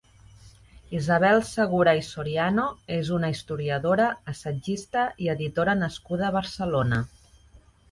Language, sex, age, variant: Catalan, female, 40-49, Central